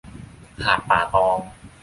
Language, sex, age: Thai, male, 19-29